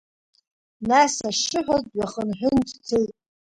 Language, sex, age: Abkhazian, female, 50-59